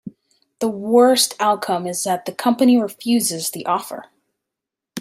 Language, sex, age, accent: English, female, 30-39, United States English